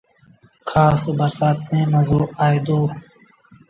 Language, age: Sindhi Bhil, 19-29